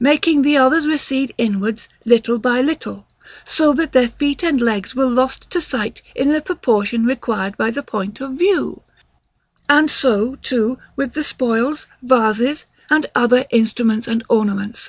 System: none